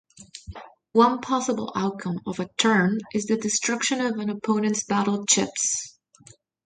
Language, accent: English, United States English